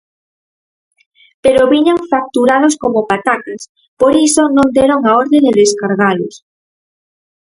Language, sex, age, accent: Galician, female, under 19, Normativo (estándar)